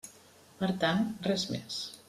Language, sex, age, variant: Catalan, female, 50-59, Central